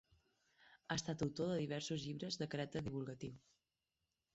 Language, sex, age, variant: Catalan, female, 19-29, Balear